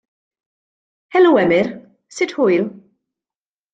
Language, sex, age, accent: Welsh, female, 50-59, Y Deyrnas Unedig Cymraeg